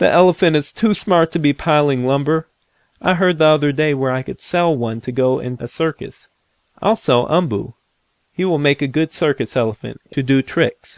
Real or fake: real